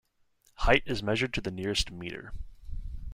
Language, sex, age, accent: English, male, 19-29, United States English